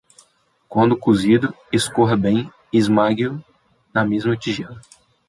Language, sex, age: Portuguese, male, 19-29